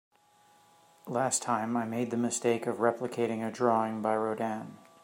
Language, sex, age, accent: English, male, 40-49, United States English